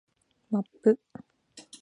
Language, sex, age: Japanese, female, 19-29